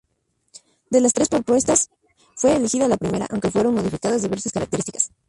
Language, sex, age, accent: Spanish, male, 19-29, México